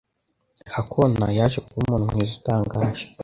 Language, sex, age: Kinyarwanda, male, under 19